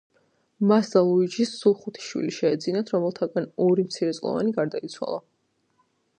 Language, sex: Georgian, female